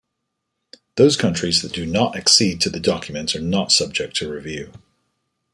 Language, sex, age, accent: English, male, 40-49, United States English